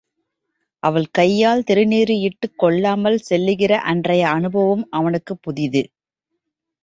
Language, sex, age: Tamil, female, 30-39